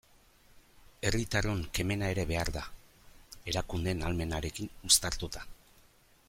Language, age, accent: Basque, 50-59, Erdialdekoa edo Nafarra (Gipuzkoa, Nafarroa)